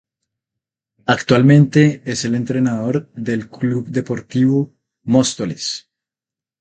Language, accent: Spanish, Andino-Pacífico: Colombia, Perú, Ecuador, oeste de Bolivia y Venezuela andina